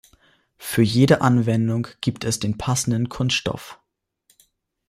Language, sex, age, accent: German, male, 19-29, Deutschland Deutsch